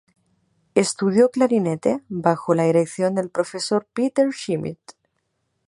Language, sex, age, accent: Spanish, female, 30-39, España: Norte peninsular (Asturias, Castilla y León, Cantabria, País Vasco, Navarra, Aragón, La Rioja, Guadalajara, Cuenca)